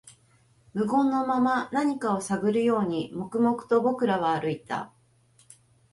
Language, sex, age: Japanese, female, 50-59